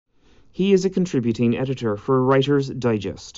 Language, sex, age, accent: English, male, 30-39, Canadian English